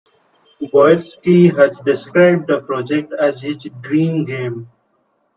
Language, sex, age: English, male, 19-29